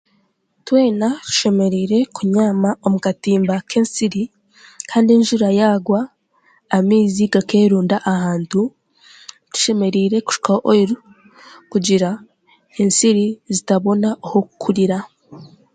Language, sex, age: Chiga, female, 19-29